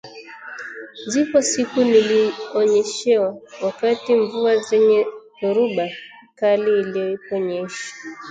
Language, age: Swahili, 19-29